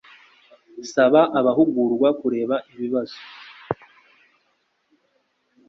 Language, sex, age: Kinyarwanda, male, 19-29